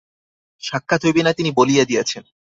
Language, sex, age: Bengali, male, 19-29